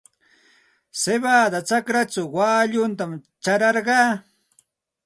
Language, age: Santa Ana de Tusi Pasco Quechua, 40-49